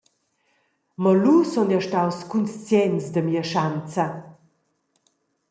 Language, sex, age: Romansh, female, 40-49